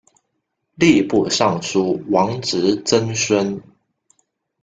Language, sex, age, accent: Chinese, male, under 19, 出生地：广东省